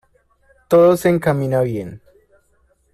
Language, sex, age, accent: Spanish, male, 19-29, Andino-Pacífico: Colombia, Perú, Ecuador, oeste de Bolivia y Venezuela andina